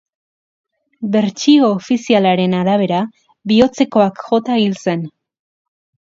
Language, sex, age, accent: Basque, female, 19-29, Erdialdekoa edo Nafarra (Gipuzkoa, Nafarroa)